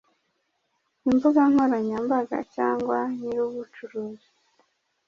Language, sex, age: Kinyarwanda, female, 30-39